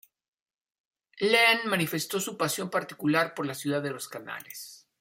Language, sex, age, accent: Spanish, male, 50-59, México